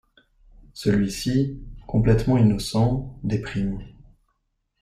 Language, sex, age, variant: French, male, 30-39, Français de métropole